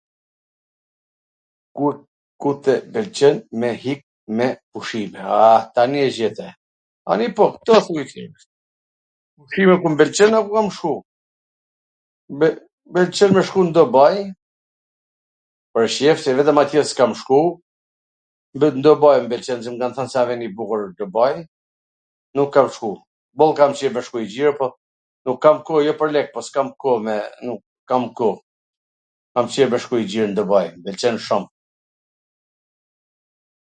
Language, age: Gheg Albanian, 50-59